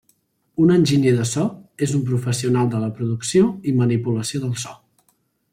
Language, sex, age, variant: Catalan, male, 19-29, Central